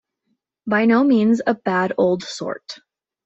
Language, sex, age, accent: English, female, 19-29, United States English